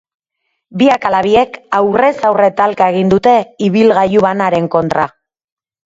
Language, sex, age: Basque, female, 30-39